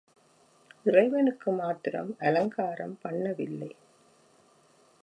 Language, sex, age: Tamil, female, 70-79